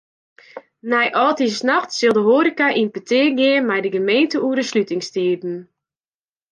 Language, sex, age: Western Frisian, female, 19-29